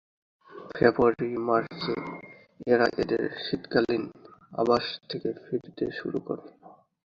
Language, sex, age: Bengali, male, 19-29